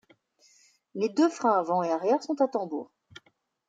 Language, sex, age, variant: French, female, 40-49, Français de métropole